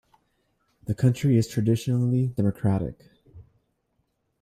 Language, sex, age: English, male, 30-39